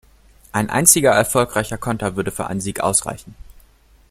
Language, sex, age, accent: German, male, 19-29, Deutschland Deutsch